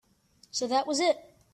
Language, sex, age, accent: English, male, under 19, United States English